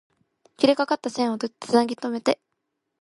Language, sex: Japanese, female